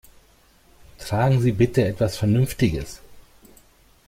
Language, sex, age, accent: German, male, 40-49, Deutschland Deutsch